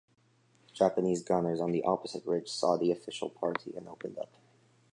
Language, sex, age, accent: English, male, under 19, United States English